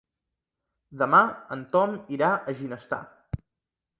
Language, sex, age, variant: Catalan, male, 19-29, Central